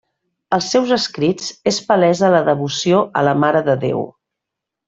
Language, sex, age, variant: Catalan, female, 40-49, Central